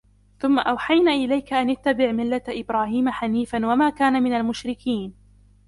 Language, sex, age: Arabic, female, under 19